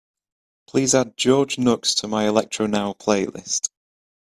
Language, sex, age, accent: English, male, 19-29, England English